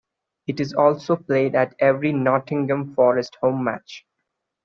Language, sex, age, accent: English, male, 19-29, India and South Asia (India, Pakistan, Sri Lanka)